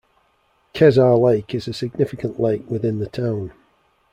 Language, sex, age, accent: English, male, 40-49, England English